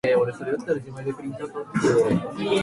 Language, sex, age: Japanese, female, 19-29